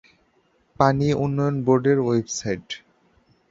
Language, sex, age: Bengali, male, 19-29